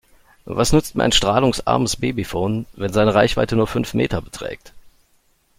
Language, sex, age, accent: German, male, 30-39, Deutschland Deutsch